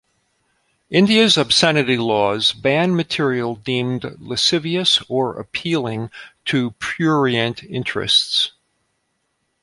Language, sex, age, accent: English, male, 50-59, United States English